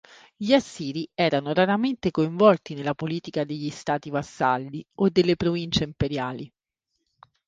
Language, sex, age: Italian, female, 40-49